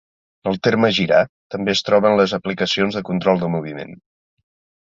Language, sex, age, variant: Catalan, male, 50-59, Central